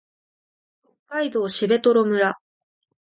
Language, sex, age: Japanese, female, under 19